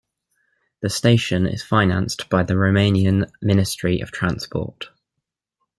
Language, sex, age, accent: English, male, 19-29, England English